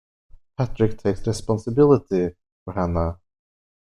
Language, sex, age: English, male, 19-29